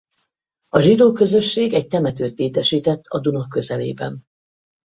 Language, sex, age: Hungarian, female, 50-59